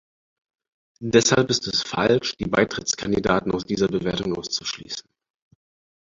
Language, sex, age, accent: German, male, 30-39, Deutschland Deutsch